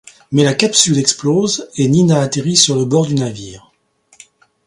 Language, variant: French, Français de métropole